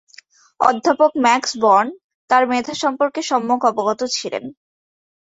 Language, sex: Bengali, female